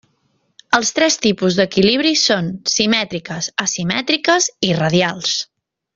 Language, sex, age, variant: Catalan, female, 40-49, Nord-Occidental